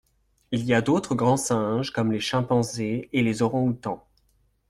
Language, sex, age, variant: French, male, 30-39, Français de métropole